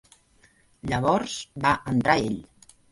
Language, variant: Catalan, Central